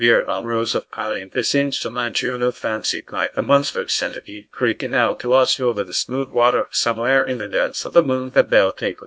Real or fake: fake